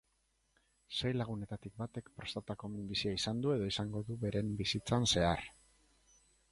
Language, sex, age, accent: Basque, male, 50-59, Erdialdekoa edo Nafarra (Gipuzkoa, Nafarroa)